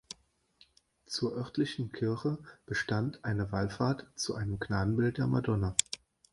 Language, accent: German, Deutschland Deutsch